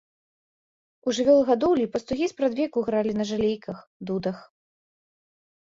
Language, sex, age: Belarusian, female, 19-29